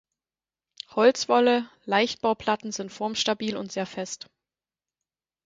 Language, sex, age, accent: German, female, 30-39, Deutschland Deutsch